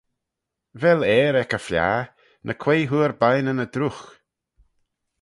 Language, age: Manx, 40-49